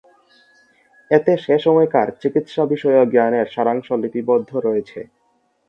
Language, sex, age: Bengali, male, under 19